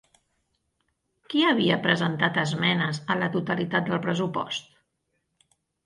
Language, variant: Catalan, Central